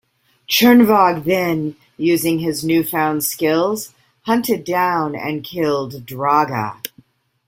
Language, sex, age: English, female, 50-59